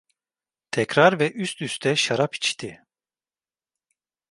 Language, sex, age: Turkish, male, 30-39